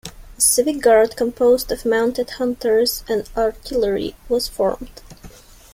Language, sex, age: English, female, 19-29